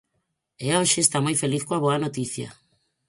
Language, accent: Galician, Normativo (estándar)